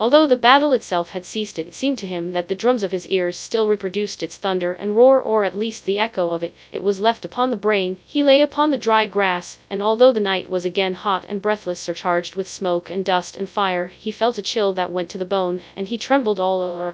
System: TTS, FastPitch